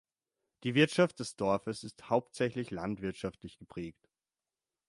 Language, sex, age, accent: German, male, 19-29, Österreichisches Deutsch